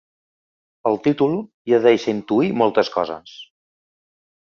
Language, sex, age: Catalan, male, 50-59